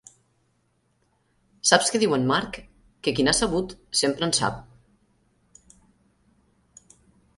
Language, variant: Catalan, Central